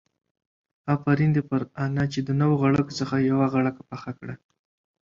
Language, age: Pashto, 19-29